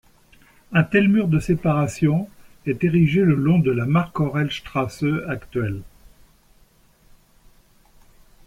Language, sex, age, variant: French, male, 60-69, Français de métropole